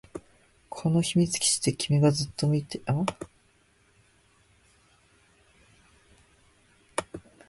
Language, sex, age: Japanese, male, 19-29